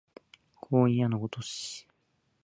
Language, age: Japanese, 19-29